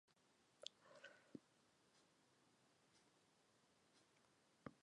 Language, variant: Welsh, North-Eastern Welsh